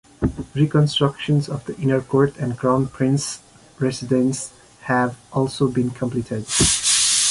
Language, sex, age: English, male, 19-29